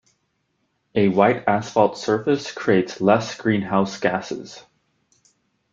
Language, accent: English, United States English